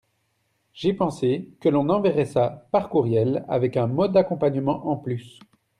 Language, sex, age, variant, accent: French, male, 30-39, Français d'Europe, Français de Belgique